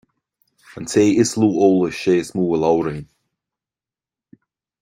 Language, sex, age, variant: Irish, male, 19-29, Gaeilge Chonnacht